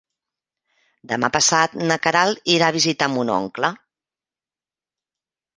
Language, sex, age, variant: Catalan, female, 50-59, Central